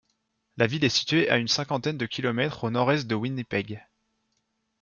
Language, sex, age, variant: French, male, 19-29, Français de métropole